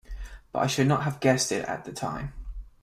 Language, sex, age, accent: English, male, 19-29, England English